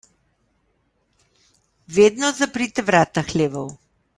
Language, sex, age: Slovenian, female, 60-69